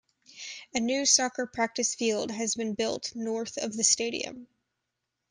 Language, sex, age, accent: English, female, 19-29, United States English